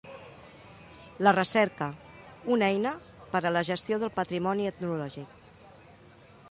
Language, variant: Catalan, Central